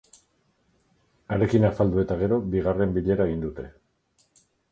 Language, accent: Basque, Erdialdekoa edo Nafarra (Gipuzkoa, Nafarroa)